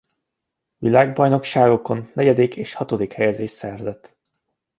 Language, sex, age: Hungarian, male, 19-29